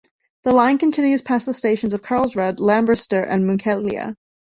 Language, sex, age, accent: English, female, 19-29, England English